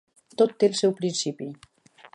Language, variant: Catalan, Central